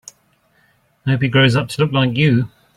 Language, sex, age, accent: English, male, 40-49, England English